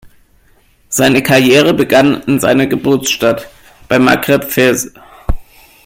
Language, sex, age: German, male, 30-39